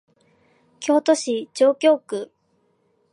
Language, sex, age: Japanese, female, 19-29